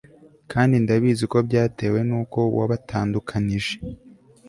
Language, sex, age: Kinyarwanda, male, 19-29